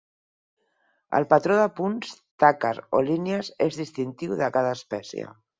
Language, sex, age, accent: Catalan, female, 50-59, Barcelona